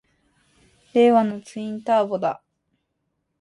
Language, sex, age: Japanese, female, under 19